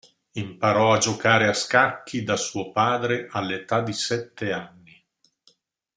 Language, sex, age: Italian, male, 60-69